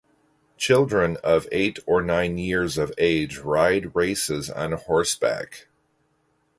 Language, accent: English, United States English